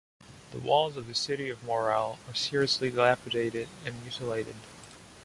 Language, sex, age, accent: English, male, 19-29, Canadian English